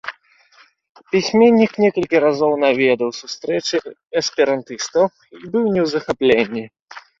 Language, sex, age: Belarusian, male, 19-29